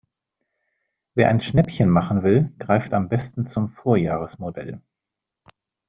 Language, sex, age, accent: German, male, 50-59, Deutschland Deutsch